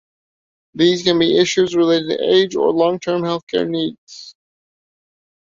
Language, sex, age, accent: English, male, 40-49, Canadian English